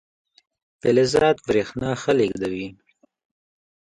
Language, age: Pashto, 19-29